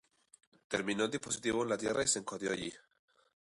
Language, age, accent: Spanish, 19-29, España: Islas Canarias; Rioplatense: Argentina, Uruguay, este de Bolivia, Paraguay